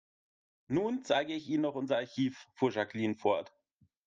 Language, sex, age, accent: German, male, 30-39, Deutschland Deutsch